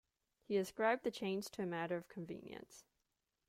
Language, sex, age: English, female, 19-29